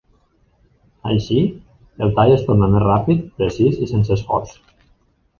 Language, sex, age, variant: Catalan, male, 30-39, Septentrional